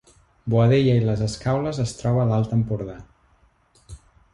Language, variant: Catalan, Central